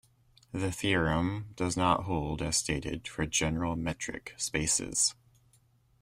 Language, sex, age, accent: English, male, 30-39, United States English